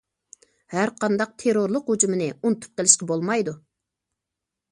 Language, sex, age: Uyghur, female, 40-49